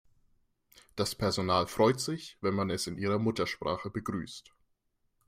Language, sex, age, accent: German, male, 19-29, Deutschland Deutsch